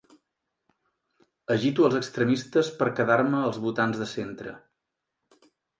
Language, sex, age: Catalan, male, 40-49